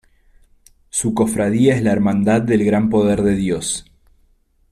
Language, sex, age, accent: Spanish, male, 30-39, Rioplatense: Argentina, Uruguay, este de Bolivia, Paraguay